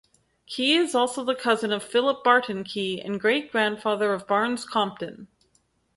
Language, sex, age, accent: English, female, 30-39, Canadian English